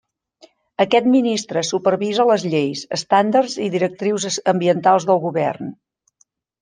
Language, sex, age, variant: Catalan, female, 50-59, Central